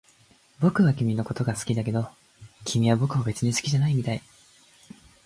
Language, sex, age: Japanese, male, 19-29